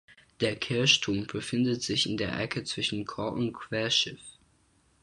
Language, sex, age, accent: German, male, under 19, Deutschland Deutsch